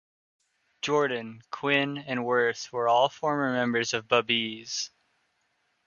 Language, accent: English, United States English